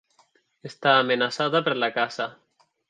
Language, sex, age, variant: Catalan, male, 19-29, Central